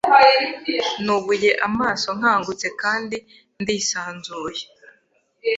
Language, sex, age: Kinyarwanda, female, 19-29